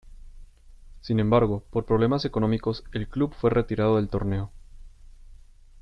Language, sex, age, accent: Spanish, male, 19-29, México